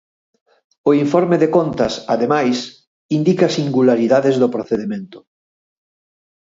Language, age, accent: Galician, 60-69, Atlántico (seseo e gheada)